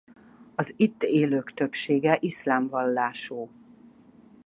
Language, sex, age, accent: Hungarian, female, 40-49, budapesti